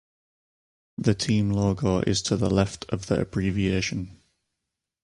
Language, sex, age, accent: English, male, 30-39, England English